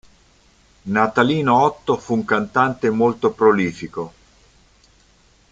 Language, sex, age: Italian, male, 50-59